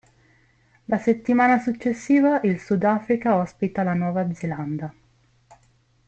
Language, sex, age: Italian, female, 19-29